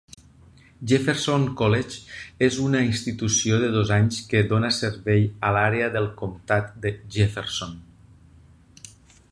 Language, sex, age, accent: Catalan, male, 40-49, valencià